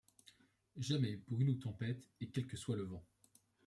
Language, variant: French, Français de métropole